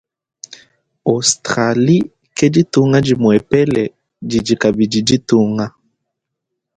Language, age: Luba-Lulua, 19-29